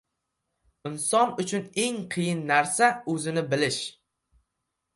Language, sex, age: Uzbek, male, 19-29